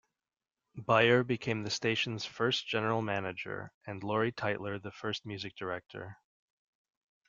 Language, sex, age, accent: English, male, 30-39, United States English